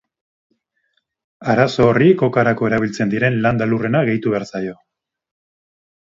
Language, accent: Basque, Erdialdekoa edo Nafarra (Gipuzkoa, Nafarroa)